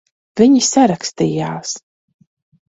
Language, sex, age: Latvian, female, 30-39